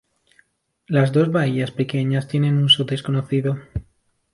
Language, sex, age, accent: Spanish, male, 19-29, España: Centro-Sur peninsular (Madrid, Toledo, Castilla-La Mancha)